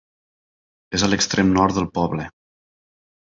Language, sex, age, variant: Catalan, male, 19-29, Nord-Occidental